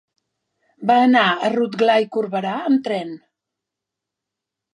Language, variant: Catalan, Central